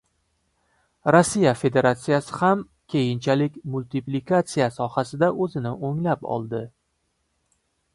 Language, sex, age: Uzbek, male, 19-29